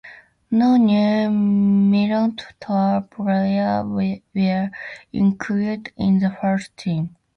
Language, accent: English, United States English